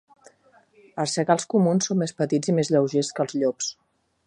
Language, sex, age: Catalan, female, 50-59